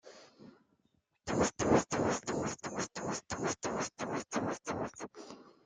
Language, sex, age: French, male, 19-29